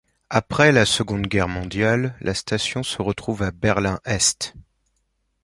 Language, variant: French, Français de métropole